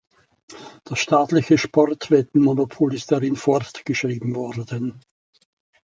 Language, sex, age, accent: German, male, 80-89, Österreichisches Deutsch